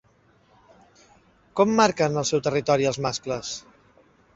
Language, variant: Catalan, Central